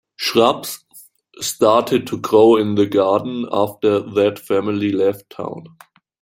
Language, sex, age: English, male, 19-29